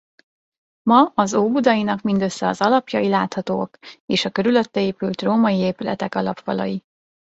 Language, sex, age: Hungarian, female, 19-29